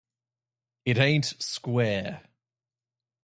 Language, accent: English, Australian English